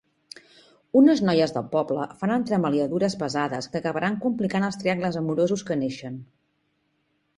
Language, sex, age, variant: Catalan, female, 40-49, Central